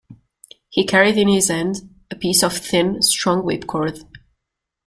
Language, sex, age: English, female, 19-29